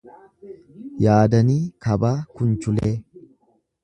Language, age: Oromo, 30-39